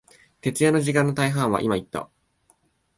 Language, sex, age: Japanese, male, 19-29